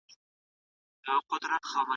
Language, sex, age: Pashto, female, 30-39